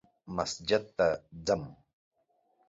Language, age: Pashto, 50-59